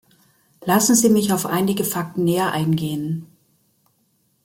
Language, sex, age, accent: German, female, 60-69, Deutschland Deutsch